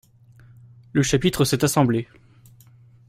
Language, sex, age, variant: French, male, under 19, Français de métropole